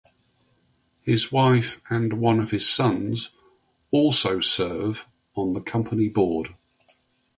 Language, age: English, 60-69